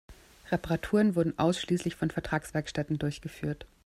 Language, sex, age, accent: German, female, 30-39, Österreichisches Deutsch